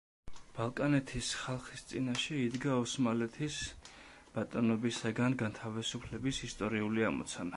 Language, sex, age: Georgian, male, 30-39